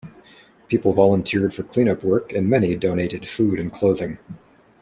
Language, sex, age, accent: English, male, 30-39, United States English